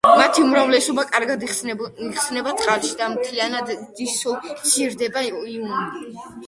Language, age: Georgian, under 19